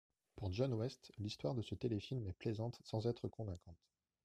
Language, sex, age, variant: French, male, 30-39, Français de métropole